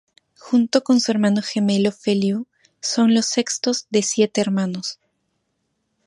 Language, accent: Spanish, Andino-Pacífico: Colombia, Perú, Ecuador, oeste de Bolivia y Venezuela andina